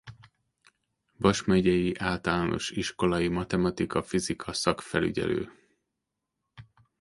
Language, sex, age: Hungarian, male, 40-49